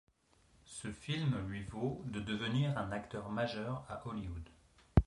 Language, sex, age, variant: French, male, 30-39, Français de métropole